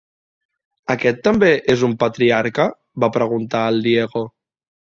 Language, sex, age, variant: Catalan, male, 19-29, Central